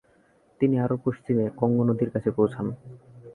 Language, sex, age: Bengali, male, 19-29